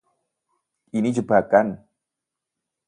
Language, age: Indonesian, 30-39